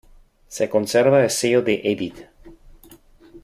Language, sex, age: Spanish, male, 50-59